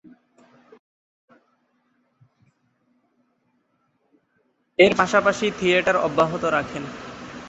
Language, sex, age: Bengali, male, 19-29